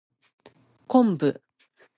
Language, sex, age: Japanese, female, 60-69